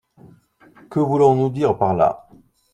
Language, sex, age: French, male, 40-49